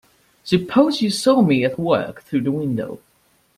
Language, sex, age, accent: English, male, under 19, England English